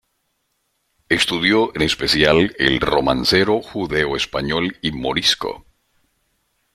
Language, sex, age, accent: Spanish, male, 50-59, América central